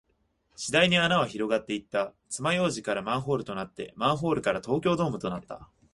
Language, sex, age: Japanese, male, 19-29